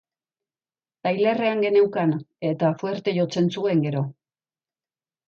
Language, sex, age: Basque, female, 50-59